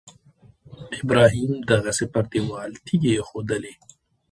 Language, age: Pashto, 30-39